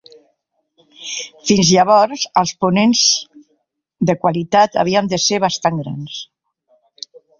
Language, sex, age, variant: Catalan, male, 60-69, Central